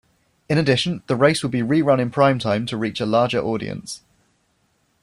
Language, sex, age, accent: English, male, 19-29, England English